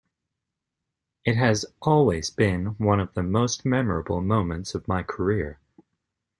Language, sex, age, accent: English, male, 30-39, United States English